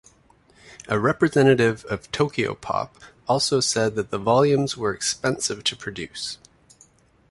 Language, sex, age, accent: English, male, 30-39, Canadian English